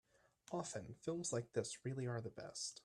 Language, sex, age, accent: English, male, 19-29, United States English